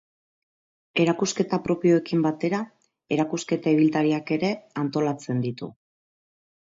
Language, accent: Basque, Mendebalekoa (Araba, Bizkaia, Gipuzkoako mendebaleko herri batzuk)